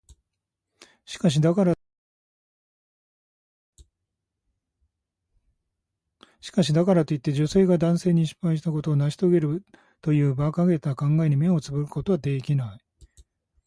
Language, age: Japanese, 50-59